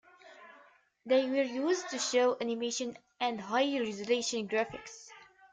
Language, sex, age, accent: English, female, 19-29, United States English